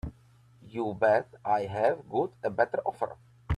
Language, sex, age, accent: English, male, 30-39, England English